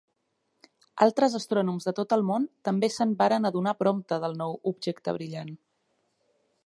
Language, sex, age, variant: Catalan, female, 30-39, Central